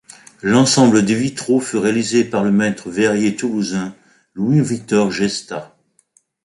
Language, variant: French, Français de métropole